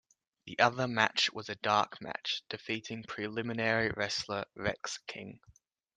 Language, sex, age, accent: English, male, 19-29, Australian English